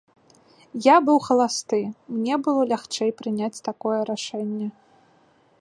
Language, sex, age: Belarusian, female, 19-29